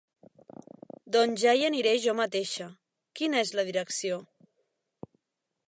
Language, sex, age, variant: Catalan, female, 30-39, Central